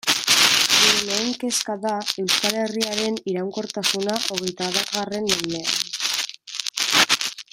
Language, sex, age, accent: Basque, female, 19-29, Mendebalekoa (Araba, Bizkaia, Gipuzkoako mendebaleko herri batzuk)